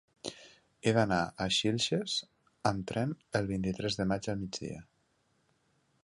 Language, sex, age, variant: Catalan, male, 30-39, Nord-Occidental